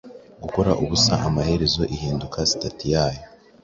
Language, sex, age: Kinyarwanda, male, 19-29